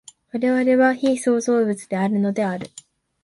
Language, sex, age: Japanese, female, 19-29